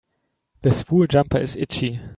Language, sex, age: English, male, 19-29